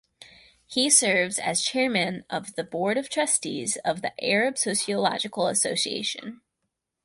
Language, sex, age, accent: English, female, under 19, United States English